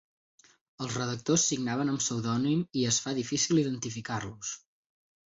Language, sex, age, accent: Catalan, male, 19-29, Camp de Tarragona